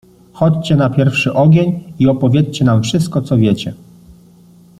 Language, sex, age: Polish, male, 30-39